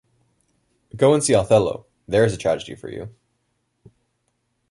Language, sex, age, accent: English, male, under 19, United States English